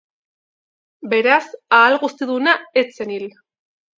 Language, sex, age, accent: Basque, female, 19-29, Erdialdekoa edo Nafarra (Gipuzkoa, Nafarroa)